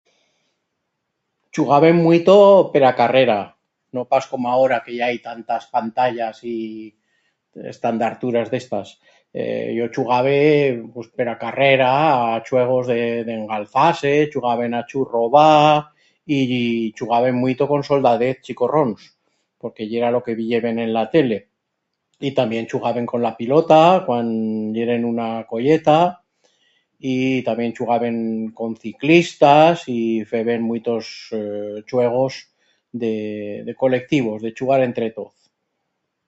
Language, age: Aragonese, 60-69